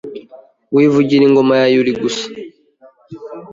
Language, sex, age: Kinyarwanda, male, 19-29